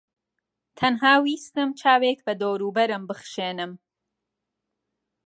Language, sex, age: Central Kurdish, female, 30-39